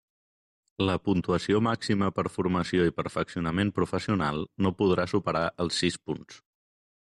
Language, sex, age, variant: Catalan, male, 30-39, Central